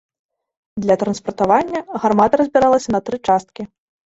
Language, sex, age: Belarusian, female, 19-29